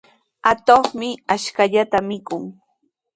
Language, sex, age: Sihuas Ancash Quechua, female, 19-29